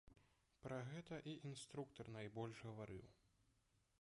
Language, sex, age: Belarusian, male, 19-29